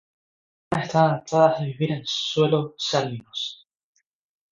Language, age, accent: Spanish, 19-29, España: Islas Canarias